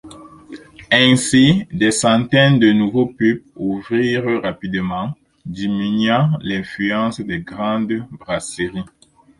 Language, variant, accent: French, Français d'Afrique subsaharienne et des îles africaines, Français du Cameroun